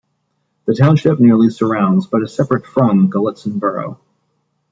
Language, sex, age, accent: English, male, 40-49, United States English